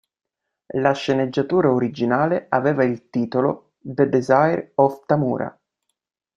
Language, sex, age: Italian, male, 19-29